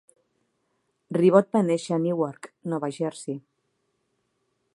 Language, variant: Catalan, Central